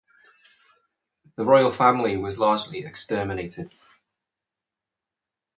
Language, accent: English, England English